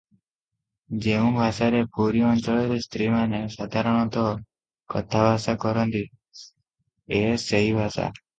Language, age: Odia, 19-29